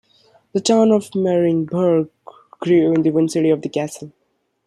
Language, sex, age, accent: English, male, under 19, India and South Asia (India, Pakistan, Sri Lanka)